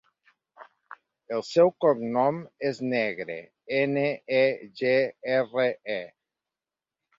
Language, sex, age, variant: Catalan, male, 40-49, Nord-Occidental